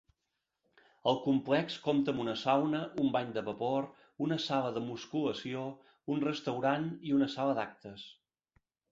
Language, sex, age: Catalan, male, 50-59